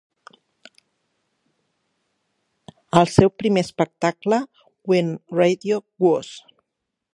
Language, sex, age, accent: Catalan, female, 50-59, central; septentrional